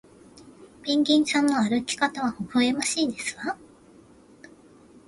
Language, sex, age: Japanese, female, 30-39